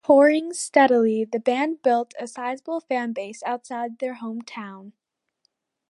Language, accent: English, United States English